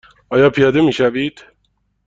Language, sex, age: Persian, male, 19-29